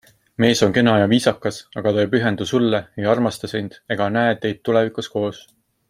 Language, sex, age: Estonian, male, 19-29